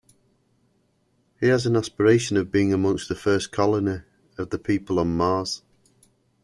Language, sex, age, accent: English, male, 40-49, England English